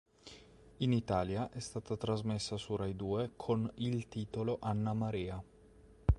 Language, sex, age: Italian, male, 30-39